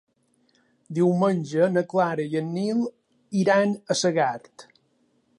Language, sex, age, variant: Catalan, male, 40-49, Balear